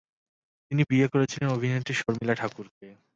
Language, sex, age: Bengali, male, 19-29